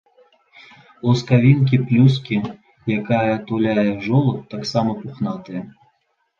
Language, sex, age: Belarusian, male, 19-29